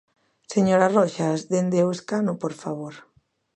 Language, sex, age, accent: Galician, female, 40-49, Normativo (estándar)